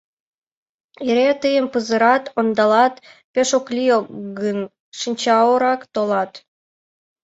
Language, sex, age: Mari, female, under 19